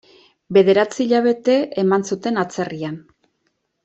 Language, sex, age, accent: Basque, female, 40-49, Erdialdekoa edo Nafarra (Gipuzkoa, Nafarroa)